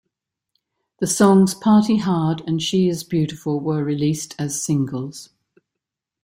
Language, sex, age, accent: English, female, 60-69, Australian English